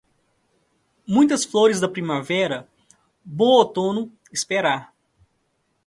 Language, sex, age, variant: Portuguese, male, 30-39, Portuguese (Brasil)